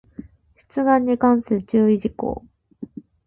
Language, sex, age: Japanese, female, 19-29